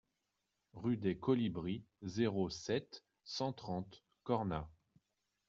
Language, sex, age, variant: French, male, 30-39, Français de métropole